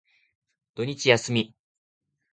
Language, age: Japanese, 19-29